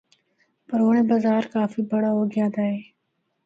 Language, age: Northern Hindko, 19-29